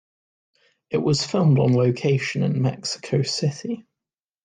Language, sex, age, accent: English, male, 19-29, England English